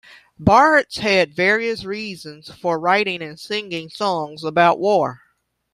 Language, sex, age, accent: English, female, 30-39, United States English